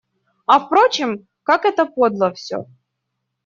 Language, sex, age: Russian, female, 19-29